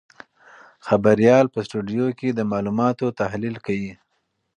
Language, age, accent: Pashto, 30-39, کندهارۍ لهجه